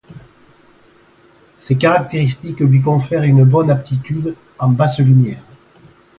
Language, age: French, 70-79